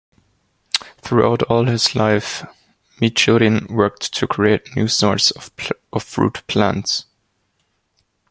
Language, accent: English, United States English